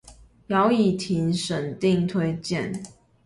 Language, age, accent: Chinese, 19-29, 出生地：高雄市